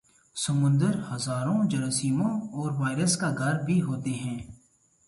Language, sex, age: Urdu, male, 19-29